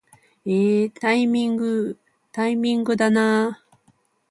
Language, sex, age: Japanese, female, 40-49